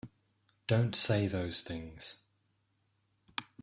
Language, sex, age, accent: English, male, 30-39, England English